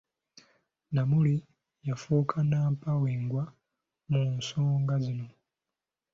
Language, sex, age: Ganda, male, 19-29